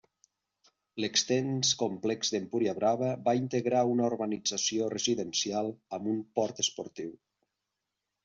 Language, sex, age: Catalan, male, 40-49